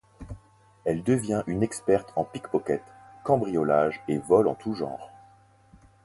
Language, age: French, 30-39